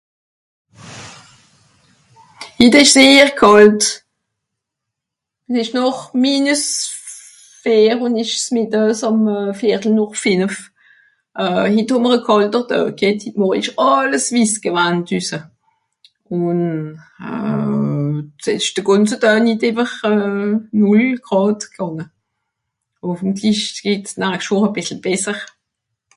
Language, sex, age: Swiss German, female, 60-69